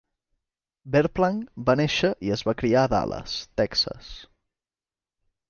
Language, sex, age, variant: Catalan, male, 19-29, Central